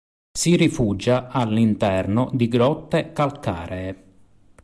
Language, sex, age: Italian, male, 30-39